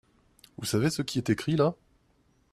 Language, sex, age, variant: French, male, 30-39, Français de métropole